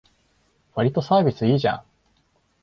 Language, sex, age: Japanese, male, 19-29